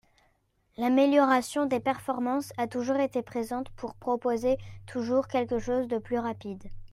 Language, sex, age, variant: French, male, 40-49, Français de métropole